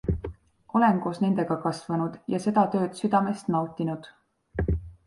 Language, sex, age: Estonian, female, 19-29